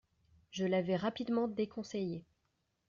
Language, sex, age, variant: French, female, 19-29, Français de métropole